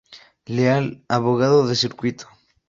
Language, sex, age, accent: Spanish, male, 19-29, México